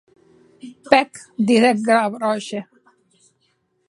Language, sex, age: Occitan, female, 50-59